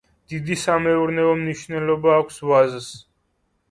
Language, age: Georgian, 19-29